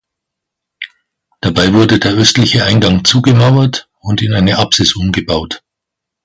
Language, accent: German, Deutschland Deutsch